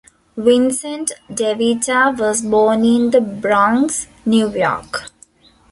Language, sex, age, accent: English, female, 19-29, India and South Asia (India, Pakistan, Sri Lanka)